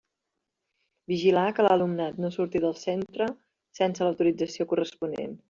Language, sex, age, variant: Catalan, female, 30-39, Central